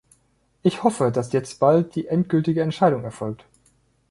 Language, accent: German, Deutschland Deutsch